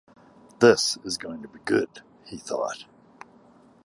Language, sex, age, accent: English, male, 50-59, Canadian English